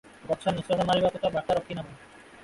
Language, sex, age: Odia, male, 19-29